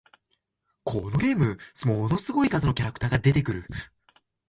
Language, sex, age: Japanese, male, 19-29